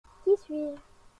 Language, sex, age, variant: French, male, 40-49, Français de métropole